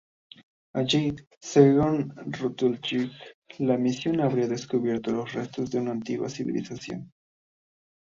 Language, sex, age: Spanish, male, 19-29